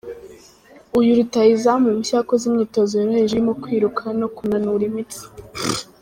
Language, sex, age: Kinyarwanda, female, under 19